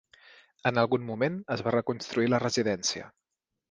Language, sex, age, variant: Catalan, male, 30-39, Central